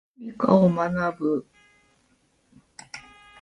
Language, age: Japanese, 30-39